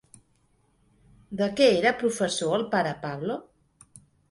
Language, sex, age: Catalan, female, 50-59